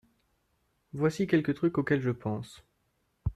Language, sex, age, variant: French, male, 19-29, Français de métropole